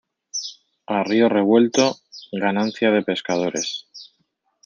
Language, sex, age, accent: Spanish, male, 30-39, España: Centro-Sur peninsular (Madrid, Toledo, Castilla-La Mancha)